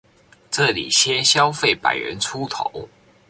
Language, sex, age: Chinese, male, under 19